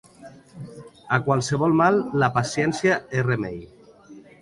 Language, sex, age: Catalan, female, 50-59